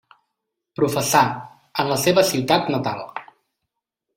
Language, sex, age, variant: Catalan, male, 30-39, Central